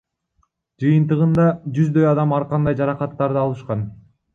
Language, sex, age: Kyrgyz, male, under 19